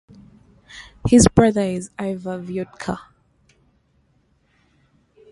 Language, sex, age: English, female, 19-29